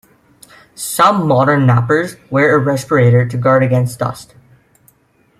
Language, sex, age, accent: English, male, under 19, United States English